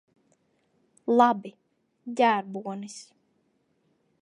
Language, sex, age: Latvian, female, 19-29